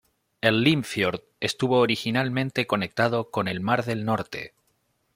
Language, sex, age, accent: Spanish, male, 30-39, España: Norte peninsular (Asturias, Castilla y León, Cantabria, País Vasco, Navarra, Aragón, La Rioja, Guadalajara, Cuenca)